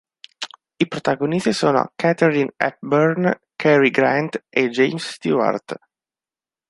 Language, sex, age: Italian, male, 19-29